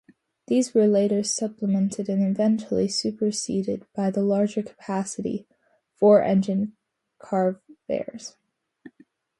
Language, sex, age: English, female, under 19